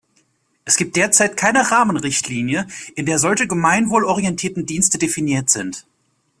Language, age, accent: German, 19-29, Deutschland Deutsch